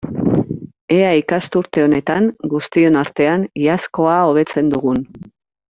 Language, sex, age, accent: Basque, female, 40-49, Erdialdekoa edo Nafarra (Gipuzkoa, Nafarroa)